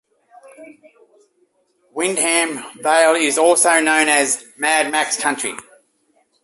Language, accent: English, Australian English